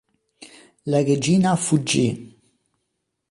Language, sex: Italian, male